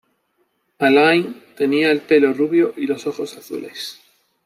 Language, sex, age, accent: Spanish, male, 30-39, España: Sur peninsular (Andalucia, Extremadura, Murcia)